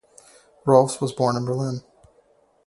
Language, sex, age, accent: English, male, 30-39, United States English